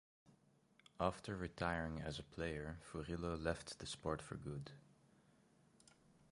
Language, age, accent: English, 19-29, United States English